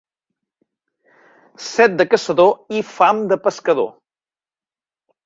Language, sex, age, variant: Catalan, male, 60-69, Central